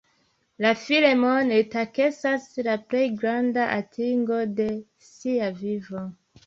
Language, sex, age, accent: Esperanto, female, 30-39, Internacia